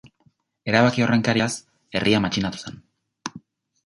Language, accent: Basque, Erdialdekoa edo Nafarra (Gipuzkoa, Nafarroa)